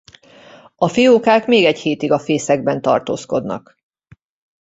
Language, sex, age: Hungarian, female, 40-49